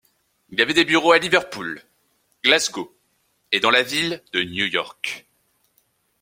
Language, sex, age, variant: French, male, 19-29, Français de métropole